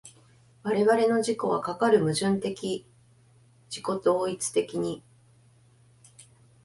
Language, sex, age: Japanese, female, 50-59